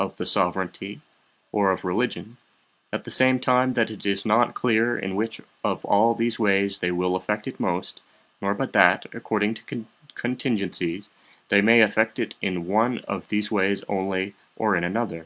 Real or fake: real